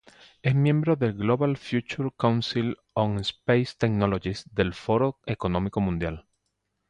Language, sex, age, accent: Spanish, male, 40-49, Caribe: Cuba, Venezuela, Puerto Rico, República Dominicana, Panamá, Colombia caribeña, México caribeño, Costa del golfo de México